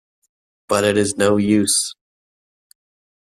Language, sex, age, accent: English, male, 19-29, United States English